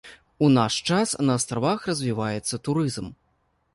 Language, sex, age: Belarusian, male, 30-39